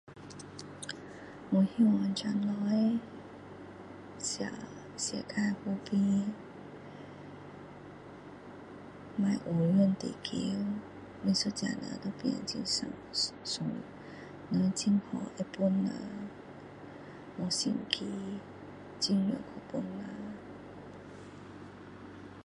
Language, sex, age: Min Dong Chinese, female, 40-49